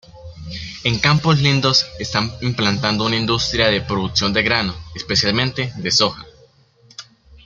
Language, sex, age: Spanish, male, under 19